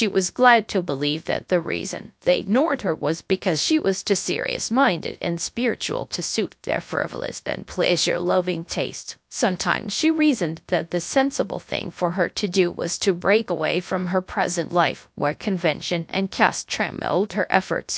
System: TTS, GradTTS